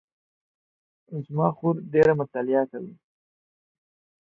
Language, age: Pashto, 19-29